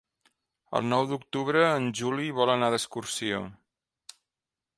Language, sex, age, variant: Catalan, male, 40-49, Central